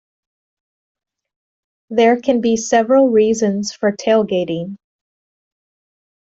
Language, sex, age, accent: English, female, 30-39, United States English